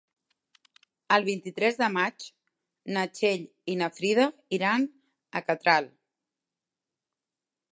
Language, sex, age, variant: Catalan, female, 30-39, Central